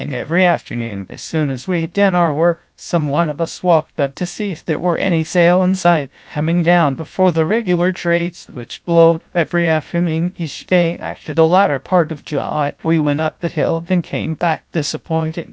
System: TTS, GlowTTS